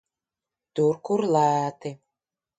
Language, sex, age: Latvian, female, 40-49